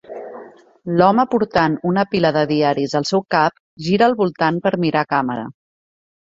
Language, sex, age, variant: Catalan, female, 40-49, Central